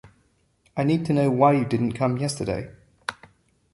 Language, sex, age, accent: English, male, 30-39, England English